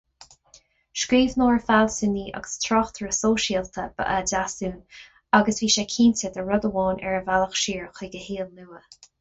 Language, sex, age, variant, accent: Irish, female, 30-39, Gaeilge Chonnacht, Cainteoir líofa, ní ó dhúchas